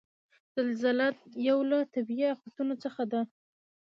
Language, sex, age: Pashto, female, under 19